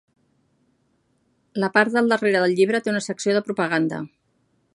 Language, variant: Catalan, Central